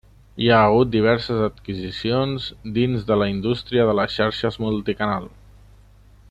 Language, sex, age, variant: Catalan, male, 30-39, Central